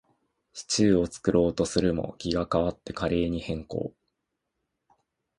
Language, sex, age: Japanese, male, 19-29